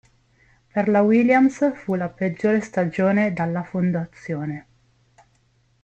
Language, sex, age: Italian, female, 19-29